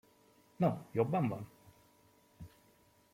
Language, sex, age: Hungarian, male, 19-29